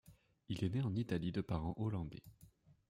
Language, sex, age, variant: French, male, 19-29, Français de métropole